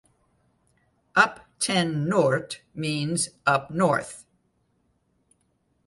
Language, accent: English, United States English